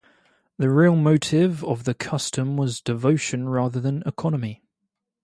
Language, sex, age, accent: English, male, 19-29, England English